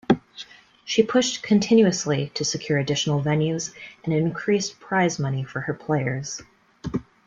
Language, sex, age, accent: English, female, 19-29, Canadian English